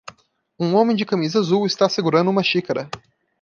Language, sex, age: Portuguese, male, 30-39